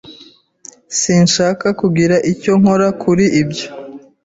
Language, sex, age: Kinyarwanda, female, 30-39